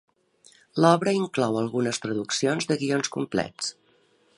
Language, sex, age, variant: Catalan, female, 50-59, Nord-Occidental